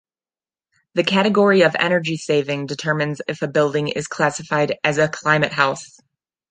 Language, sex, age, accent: English, female, 30-39, United States English